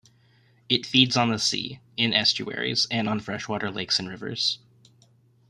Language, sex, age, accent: English, male, 19-29, United States English